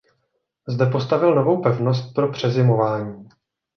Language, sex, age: Czech, male, 40-49